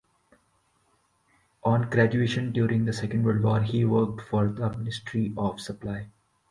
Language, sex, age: English, male, 19-29